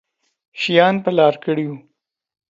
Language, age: Pashto, 30-39